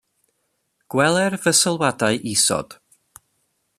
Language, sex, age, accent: Welsh, male, 30-39, Y Deyrnas Unedig Cymraeg